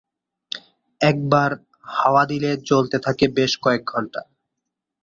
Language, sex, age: Bengali, male, 19-29